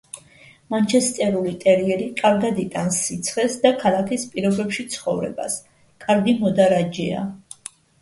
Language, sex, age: Georgian, female, 50-59